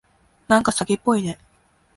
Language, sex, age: Japanese, female, 19-29